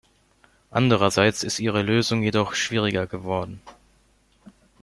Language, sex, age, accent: German, male, under 19, Deutschland Deutsch